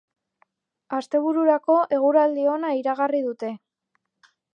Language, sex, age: Basque, female, 19-29